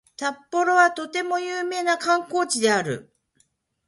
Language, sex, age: Japanese, female, 50-59